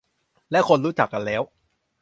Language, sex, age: Thai, male, 19-29